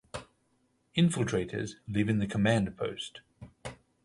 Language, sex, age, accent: English, male, 40-49, Australian English